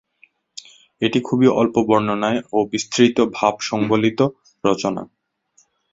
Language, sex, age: Bengali, male, 19-29